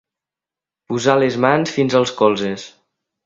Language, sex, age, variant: Catalan, male, under 19, Central